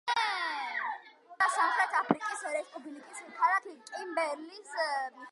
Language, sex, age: Georgian, female, under 19